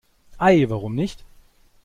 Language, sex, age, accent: German, male, 30-39, Deutschland Deutsch